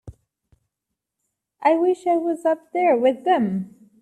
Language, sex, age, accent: English, female, 19-29, United States English